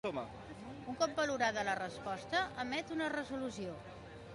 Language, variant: Catalan, Central